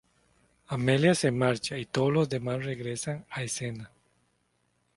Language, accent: Spanish, América central